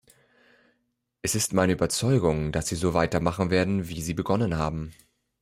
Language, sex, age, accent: German, male, 30-39, Deutschland Deutsch